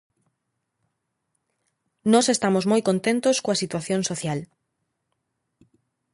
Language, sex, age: Galician, female, 30-39